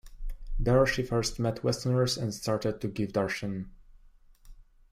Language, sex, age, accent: English, male, under 19, United States English